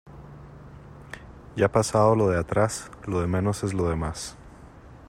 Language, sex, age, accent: Spanish, male, 30-39, América central